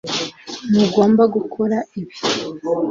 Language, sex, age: Kinyarwanda, female, 19-29